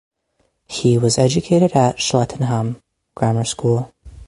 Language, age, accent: English, 19-29, Canadian English